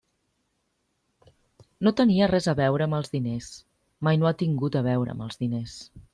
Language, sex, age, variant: Catalan, female, 30-39, Central